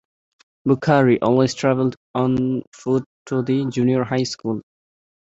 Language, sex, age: English, male, 19-29